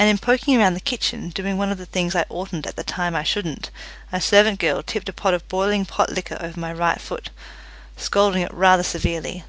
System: none